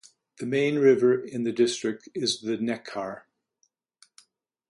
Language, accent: English, Canadian English